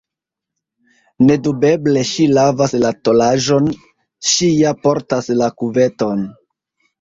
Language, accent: Esperanto, Internacia